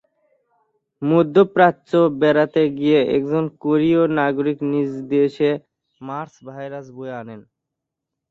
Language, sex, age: Bengali, male, 19-29